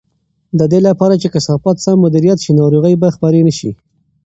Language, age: Pashto, 19-29